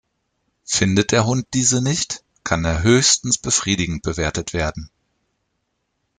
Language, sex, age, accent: German, male, 40-49, Deutschland Deutsch